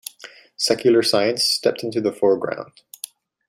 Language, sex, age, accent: English, male, 19-29, United States English